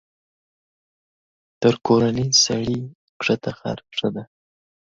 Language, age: Pashto, under 19